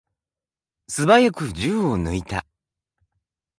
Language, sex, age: Japanese, male, 30-39